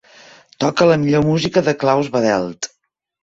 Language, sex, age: Catalan, female, 50-59